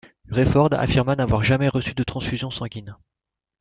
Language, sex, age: French, male, 40-49